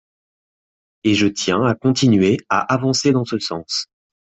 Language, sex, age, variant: French, male, 19-29, Français de métropole